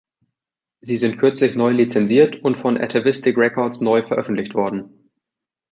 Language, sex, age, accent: German, male, 19-29, Deutschland Deutsch